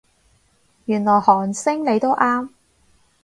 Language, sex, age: Cantonese, female, 19-29